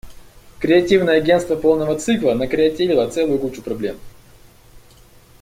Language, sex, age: Russian, male, 19-29